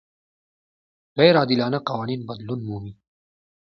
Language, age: Pashto, 19-29